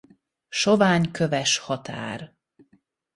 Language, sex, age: Hungarian, female, 30-39